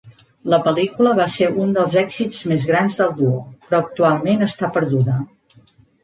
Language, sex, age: Catalan, female, 50-59